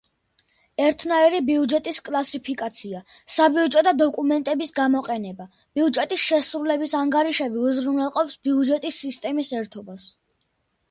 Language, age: Georgian, under 19